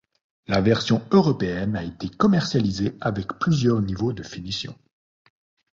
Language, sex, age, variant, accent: French, male, 40-49, Français d'Europe, Français de Suisse